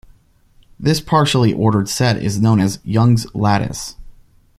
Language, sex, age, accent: English, male, 30-39, United States English